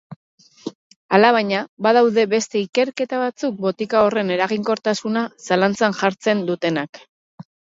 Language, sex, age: Basque, female, 40-49